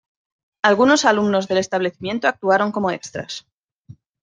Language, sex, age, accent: Spanish, female, 40-49, España: Norte peninsular (Asturias, Castilla y León, Cantabria, País Vasco, Navarra, Aragón, La Rioja, Guadalajara, Cuenca)